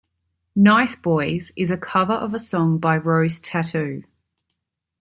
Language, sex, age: English, female, 30-39